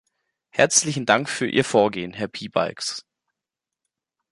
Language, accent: German, Deutschland Deutsch